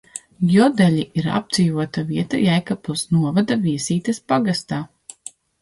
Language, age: Latvian, 30-39